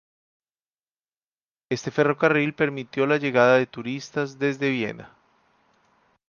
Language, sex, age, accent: Spanish, male, 30-39, Andino-Pacífico: Colombia, Perú, Ecuador, oeste de Bolivia y Venezuela andina